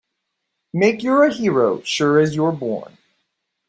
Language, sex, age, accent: English, male, 40-49, United States English